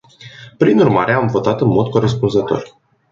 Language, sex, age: Romanian, male, 19-29